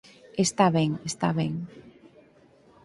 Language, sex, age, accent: Galician, female, 50-59, Normativo (estándar)